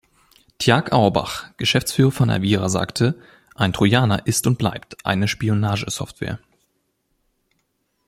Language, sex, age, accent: German, male, 19-29, Deutschland Deutsch